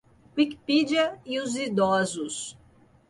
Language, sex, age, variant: Portuguese, female, 40-49, Portuguese (Brasil)